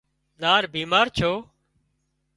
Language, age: Wadiyara Koli, 30-39